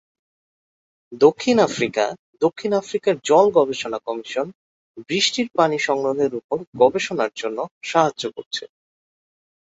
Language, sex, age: Bengali, male, 19-29